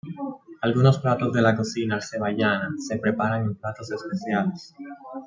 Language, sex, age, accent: Spanish, male, 19-29, Caribe: Cuba, Venezuela, Puerto Rico, República Dominicana, Panamá, Colombia caribeña, México caribeño, Costa del golfo de México